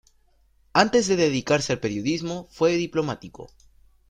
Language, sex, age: Spanish, male, 19-29